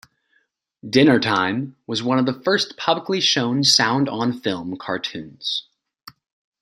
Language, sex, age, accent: English, male, 19-29, United States English